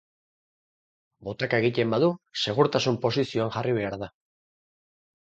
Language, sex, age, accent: Basque, male, 40-49, Mendebalekoa (Araba, Bizkaia, Gipuzkoako mendebaleko herri batzuk)